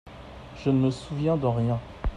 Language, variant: French, Français de métropole